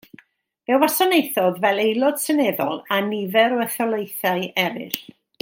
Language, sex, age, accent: Welsh, female, 60-69, Y Deyrnas Unedig Cymraeg